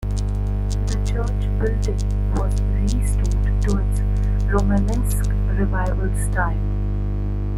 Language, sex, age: English, female, 19-29